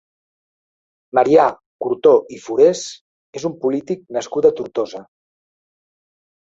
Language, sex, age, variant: Catalan, male, 60-69, Central